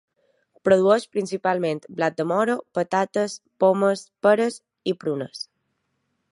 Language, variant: Catalan, Balear